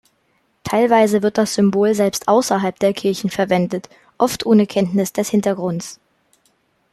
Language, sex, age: German, male, under 19